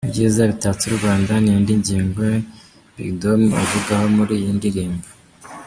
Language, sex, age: Kinyarwanda, male, 30-39